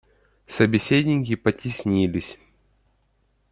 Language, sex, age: Russian, male, under 19